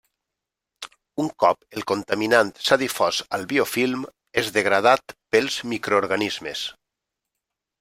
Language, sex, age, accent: Catalan, male, 40-49, valencià